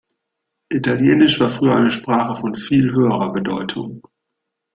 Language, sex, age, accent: German, male, 30-39, Deutschland Deutsch